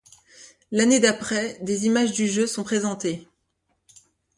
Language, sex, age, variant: French, female, 40-49, Français de métropole